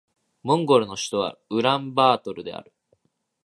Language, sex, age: Japanese, male, 19-29